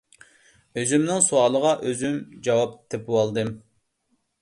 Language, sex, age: Uyghur, male, 30-39